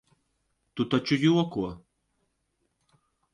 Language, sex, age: Latvian, male, 30-39